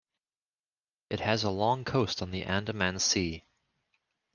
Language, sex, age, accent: English, male, 30-39, United States English